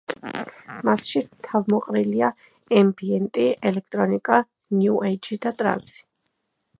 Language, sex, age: Georgian, female, 30-39